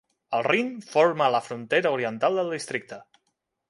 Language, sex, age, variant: Catalan, male, 19-29, Central